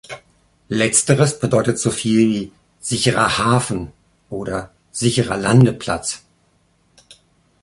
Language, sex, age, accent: German, male, 50-59, Deutschland Deutsch